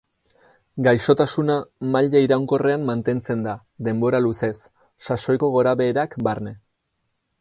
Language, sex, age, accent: Basque, male, 30-39, Erdialdekoa edo Nafarra (Gipuzkoa, Nafarroa)